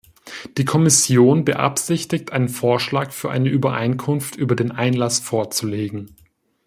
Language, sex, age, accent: German, male, 19-29, Deutschland Deutsch